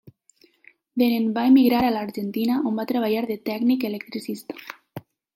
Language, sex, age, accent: Catalan, female, 19-29, valencià